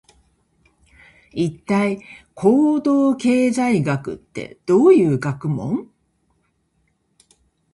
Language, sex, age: Japanese, female, 60-69